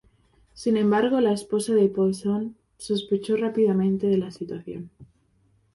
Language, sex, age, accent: Spanish, female, under 19, España: Norte peninsular (Asturias, Castilla y León, Cantabria, País Vasco, Navarra, Aragón, La Rioja, Guadalajara, Cuenca)